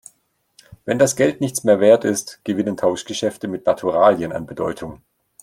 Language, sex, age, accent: German, male, 40-49, Deutschland Deutsch